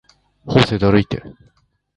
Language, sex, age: Japanese, male, 50-59